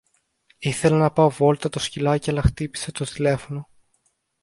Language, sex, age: Greek, male, under 19